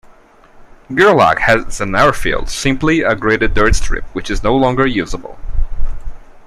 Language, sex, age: English, male, 30-39